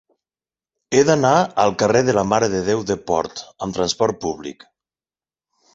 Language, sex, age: Catalan, male, 40-49